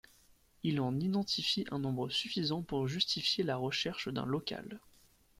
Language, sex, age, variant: French, male, 19-29, Français de métropole